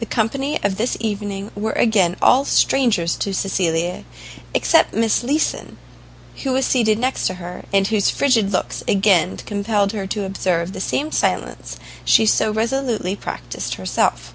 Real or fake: real